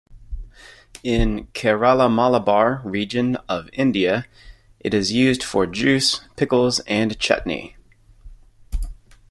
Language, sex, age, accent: English, male, 30-39, United States English